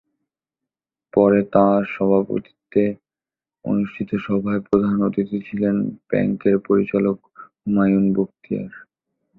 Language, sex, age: Bengali, male, 19-29